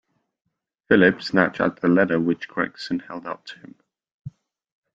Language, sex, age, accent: English, male, 19-29, England English